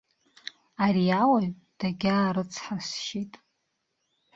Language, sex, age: Abkhazian, female, 19-29